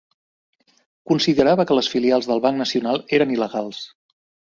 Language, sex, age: Catalan, male, 40-49